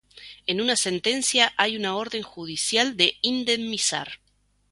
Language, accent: Spanish, Rioplatense: Argentina, Uruguay, este de Bolivia, Paraguay